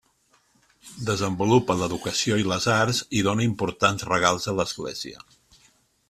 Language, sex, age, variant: Catalan, male, 50-59, Central